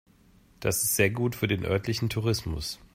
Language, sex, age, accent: German, male, 40-49, Deutschland Deutsch